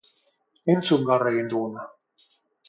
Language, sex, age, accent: Basque, male, 40-49, Mendebalekoa (Araba, Bizkaia, Gipuzkoako mendebaleko herri batzuk)